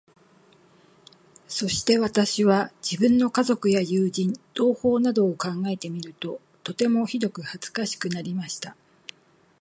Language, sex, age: Japanese, female, 60-69